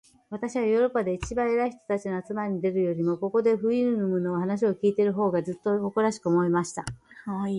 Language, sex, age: Japanese, female, 19-29